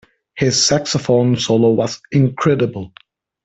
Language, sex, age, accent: English, male, 19-29, India and South Asia (India, Pakistan, Sri Lanka)